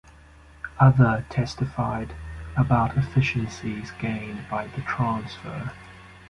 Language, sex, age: English, male, 30-39